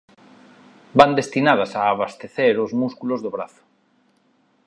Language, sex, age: Galician, male, 40-49